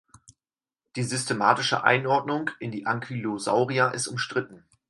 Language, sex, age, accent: German, male, 19-29, Deutschland Deutsch